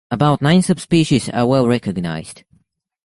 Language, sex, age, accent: English, male, under 19, United States English